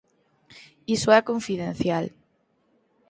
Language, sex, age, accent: Galician, female, 19-29, Central (gheada)